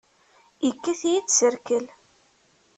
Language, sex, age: Kabyle, female, 30-39